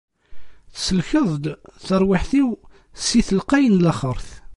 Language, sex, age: Kabyle, male, 30-39